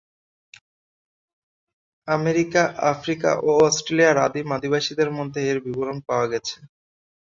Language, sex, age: Bengali, male, 19-29